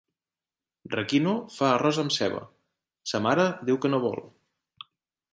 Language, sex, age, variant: Catalan, male, 30-39, Central